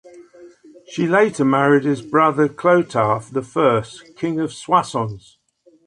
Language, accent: English, England English